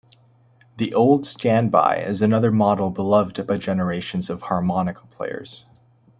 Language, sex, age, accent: English, male, 19-29, United States English